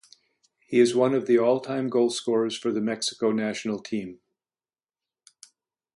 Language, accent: English, Canadian English